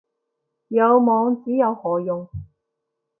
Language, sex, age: Cantonese, female, 19-29